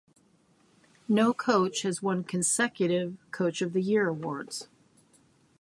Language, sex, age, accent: English, female, 50-59, United States English